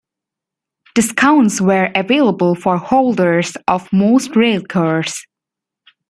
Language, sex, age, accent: English, female, 19-29, England English